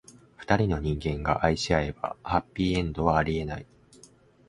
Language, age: Japanese, 19-29